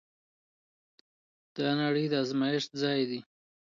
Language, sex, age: Pashto, male, 30-39